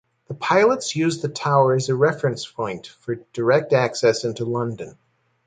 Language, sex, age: English, male, 40-49